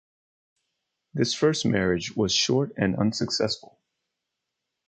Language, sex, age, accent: English, male, 40-49, United States English